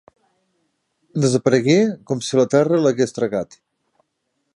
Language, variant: Catalan, Septentrional